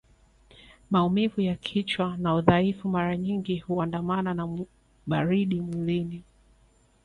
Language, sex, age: Swahili, female, 30-39